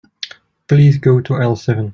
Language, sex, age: English, male, 19-29